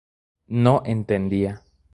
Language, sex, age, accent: Spanish, male, 19-29, México